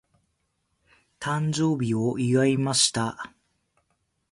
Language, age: Japanese, 50-59